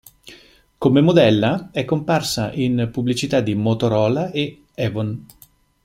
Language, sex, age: Italian, male, 50-59